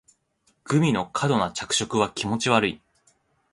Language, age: Japanese, 19-29